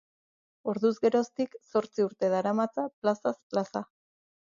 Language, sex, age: Basque, female, 30-39